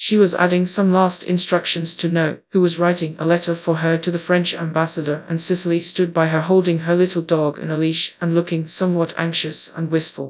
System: TTS, FastPitch